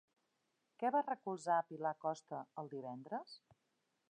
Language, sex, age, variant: Catalan, female, 60-69, Central